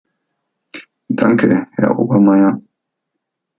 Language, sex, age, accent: German, male, 40-49, Deutschland Deutsch